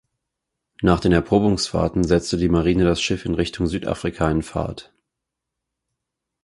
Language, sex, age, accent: German, male, 30-39, Deutschland Deutsch